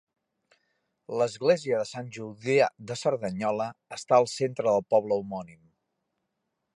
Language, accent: Catalan, tarragoní